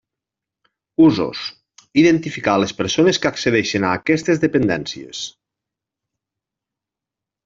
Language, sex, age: Catalan, male, 40-49